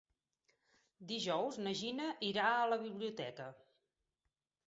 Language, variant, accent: Catalan, Central, central